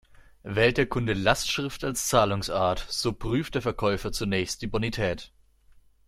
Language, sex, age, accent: German, male, 19-29, Deutschland Deutsch